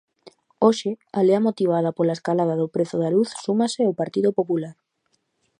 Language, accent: Galician, Normativo (estándar)